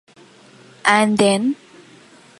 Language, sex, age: English, female, 19-29